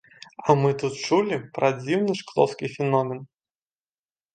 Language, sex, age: Belarusian, male, 19-29